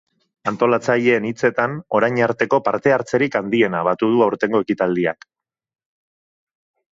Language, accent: Basque, Mendebalekoa (Araba, Bizkaia, Gipuzkoako mendebaleko herri batzuk)